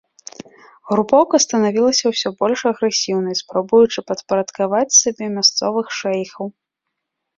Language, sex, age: Belarusian, female, 19-29